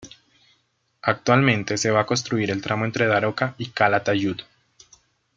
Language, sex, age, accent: Spanish, male, 19-29, Andino-Pacífico: Colombia, Perú, Ecuador, oeste de Bolivia y Venezuela andina